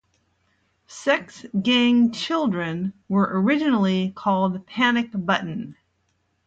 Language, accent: English, United States English